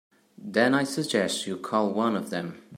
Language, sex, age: English, male, 30-39